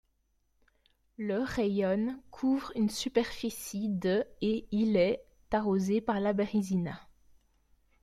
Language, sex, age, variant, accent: French, female, 19-29, Français d'Europe, Français de Belgique